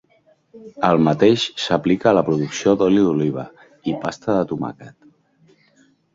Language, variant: Catalan, Central